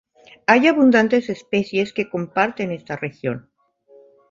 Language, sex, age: Spanish, female, 50-59